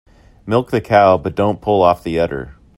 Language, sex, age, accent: English, male, 40-49, United States English